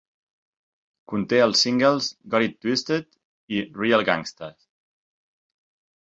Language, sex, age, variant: Catalan, male, 40-49, Central